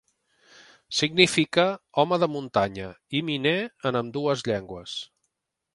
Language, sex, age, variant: Catalan, male, 50-59, Central